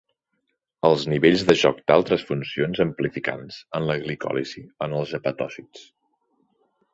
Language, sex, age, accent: Catalan, male, 30-39, central; nord-occidental; septentrional